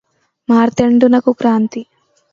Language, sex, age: Telugu, female, 19-29